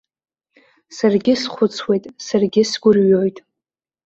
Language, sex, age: Abkhazian, female, 19-29